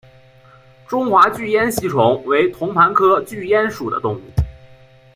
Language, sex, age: Chinese, male, under 19